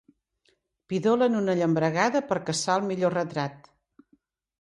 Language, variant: Catalan, Central